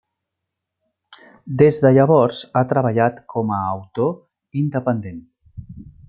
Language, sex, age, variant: Catalan, male, 50-59, Central